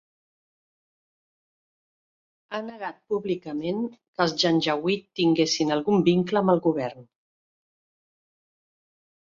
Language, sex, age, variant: Catalan, female, 40-49, Central